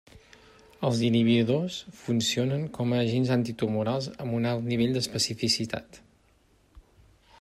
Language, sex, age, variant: Catalan, male, 40-49, Central